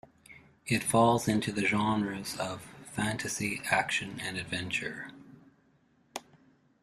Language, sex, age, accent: English, male, 50-59, Canadian English